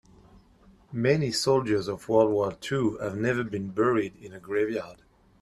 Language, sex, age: English, male, 30-39